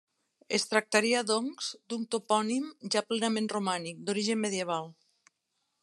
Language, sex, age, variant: Catalan, female, 50-59, Nord-Occidental